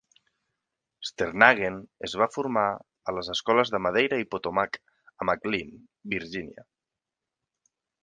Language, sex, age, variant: Catalan, male, 30-39, Central